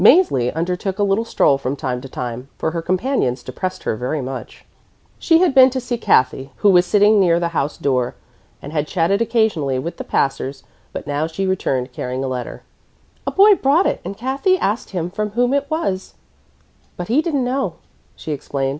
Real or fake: real